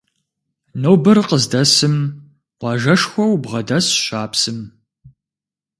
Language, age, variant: Kabardian, 19-29, Адыгэбзэ (Къэбэрдей, Кирил, псоми зэдай)